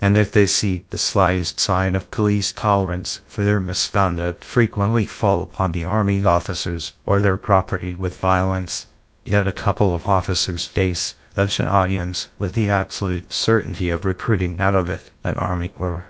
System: TTS, GlowTTS